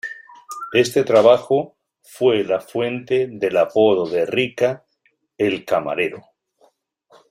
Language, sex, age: Spanish, male, 50-59